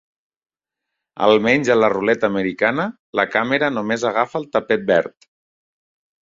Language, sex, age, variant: Catalan, male, 30-39, Septentrional